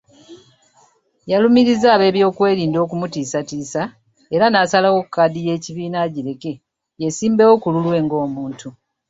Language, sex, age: Ganda, female, 19-29